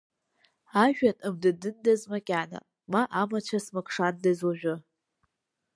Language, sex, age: Abkhazian, female, under 19